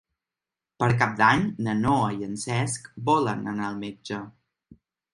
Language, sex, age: Catalan, male, 19-29